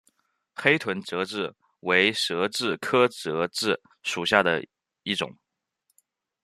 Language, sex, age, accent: Chinese, male, 19-29, 出生地：湖北省